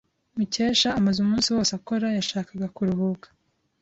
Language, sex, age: Kinyarwanda, female, 19-29